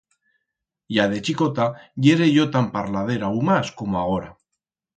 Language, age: Aragonese, 30-39